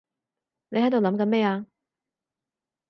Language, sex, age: Cantonese, female, 30-39